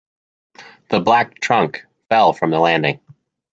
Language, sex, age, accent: English, male, 30-39, United States English